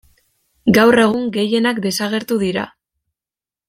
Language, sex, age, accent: Basque, female, 19-29, Mendebalekoa (Araba, Bizkaia, Gipuzkoako mendebaleko herri batzuk)